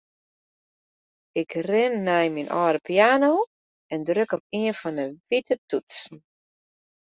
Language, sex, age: Western Frisian, female, 50-59